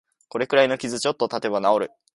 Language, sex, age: Japanese, male, 19-29